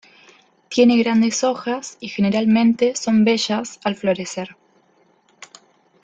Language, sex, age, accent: Spanish, female, 19-29, Rioplatense: Argentina, Uruguay, este de Bolivia, Paraguay